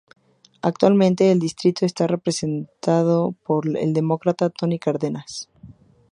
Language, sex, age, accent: Spanish, female, 19-29, México